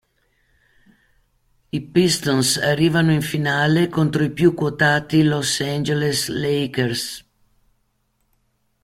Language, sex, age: Italian, female, 60-69